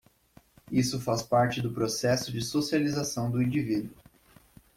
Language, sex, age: Portuguese, male, 19-29